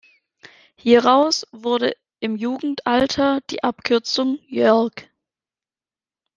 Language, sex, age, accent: German, female, 19-29, Deutschland Deutsch